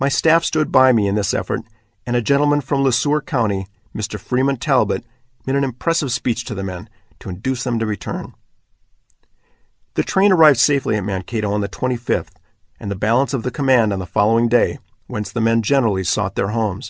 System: none